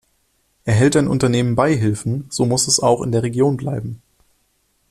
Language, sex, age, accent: German, male, 19-29, Deutschland Deutsch